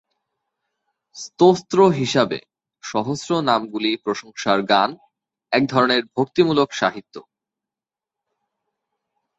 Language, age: Bengali, 19-29